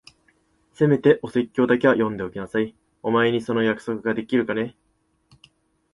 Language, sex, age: Japanese, male, 19-29